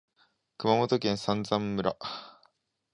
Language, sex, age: Japanese, male, 19-29